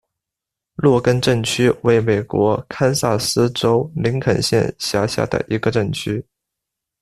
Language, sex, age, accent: Chinese, male, under 19, 出生地：广东省